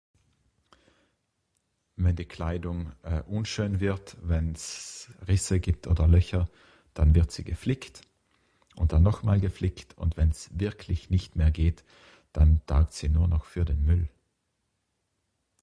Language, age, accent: German, 40-49, Österreichisches Deutsch